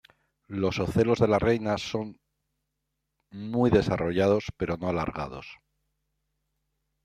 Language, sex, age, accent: Spanish, male, 60-69, España: Centro-Sur peninsular (Madrid, Toledo, Castilla-La Mancha)